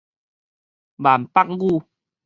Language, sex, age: Min Nan Chinese, male, 19-29